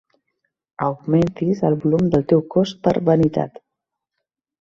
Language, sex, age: Catalan, female, 40-49